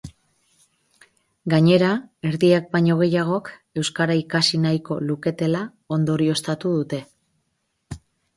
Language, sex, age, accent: Basque, female, 40-49, Mendebalekoa (Araba, Bizkaia, Gipuzkoako mendebaleko herri batzuk)